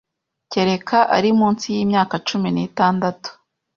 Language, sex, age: Kinyarwanda, female, 19-29